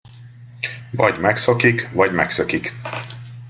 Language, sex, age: Hungarian, male, 50-59